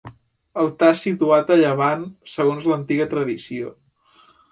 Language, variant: Catalan, Central